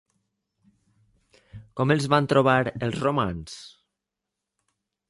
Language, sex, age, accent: Catalan, male, 40-49, valencià